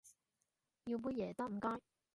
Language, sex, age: Cantonese, female, 30-39